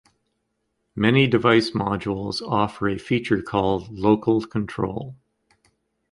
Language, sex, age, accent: English, male, 60-69, Canadian English